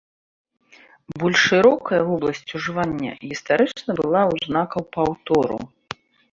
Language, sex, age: Belarusian, female, 40-49